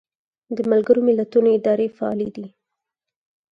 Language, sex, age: Pashto, female, 19-29